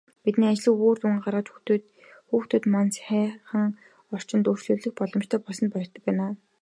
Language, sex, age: Mongolian, female, 19-29